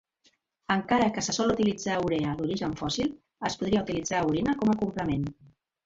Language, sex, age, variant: Catalan, female, 60-69, Central